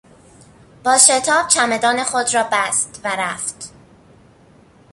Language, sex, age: Persian, female, under 19